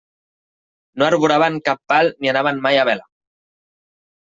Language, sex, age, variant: Catalan, male, 19-29, Central